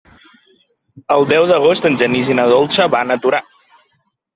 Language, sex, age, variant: Catalan, male, 19-29, Nord-Occidental